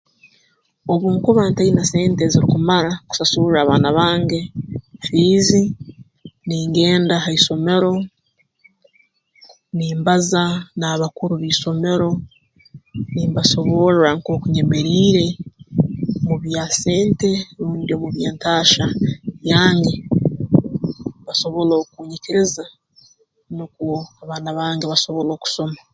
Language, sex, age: Tooro, female, 19-29